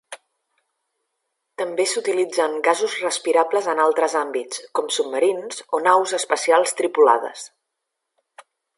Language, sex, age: Catalan, female, 40-49